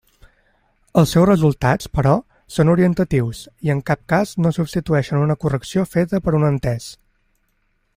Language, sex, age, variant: Catalan, male, 19-29, Central